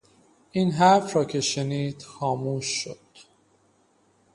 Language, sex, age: Persian, male, 30-39